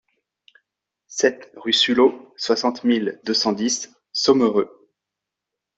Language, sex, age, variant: French, male, 30-39, Français de métropole